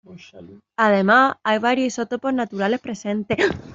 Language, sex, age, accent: Spanish, female, 19-29, España: Sur peninsular (Andalucia, Extremadura, Murcia)